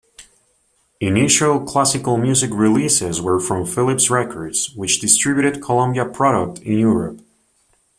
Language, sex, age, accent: English, male, 19-29, United States English